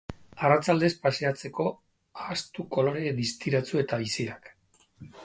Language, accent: Basque, Mendebalekoa (Araba, Bizkaia, Gipuzkoako mendebaleko herri batzuk)